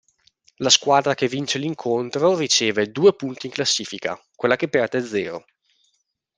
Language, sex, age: Italian, male, 19-29